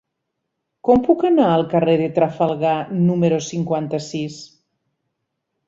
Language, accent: Catalan, Ebrenc